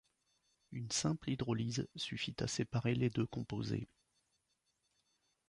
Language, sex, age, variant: French, male, 50-59, Français de métropole